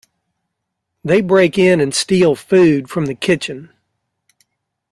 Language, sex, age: English, male, 50-59